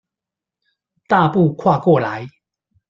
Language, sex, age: Chinese, male, 40-49